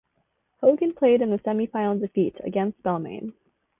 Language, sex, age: English, female, under 19